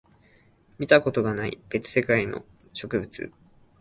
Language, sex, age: Japanese, male, 19-29